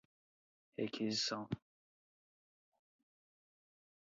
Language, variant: Portuguese, Portuguese (Brasil)